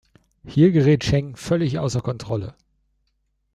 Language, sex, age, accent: German, male, 40-49, Deutschland Deutsch